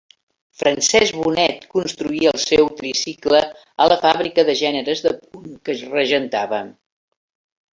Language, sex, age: Catalan, female, 70-79